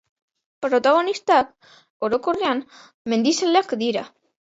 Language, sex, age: Basque, male, 40-49